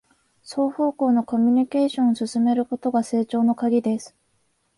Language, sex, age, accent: Japanese, female, 19-29, 関東